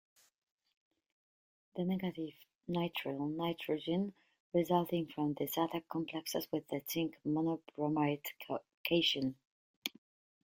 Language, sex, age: English, female, 40-49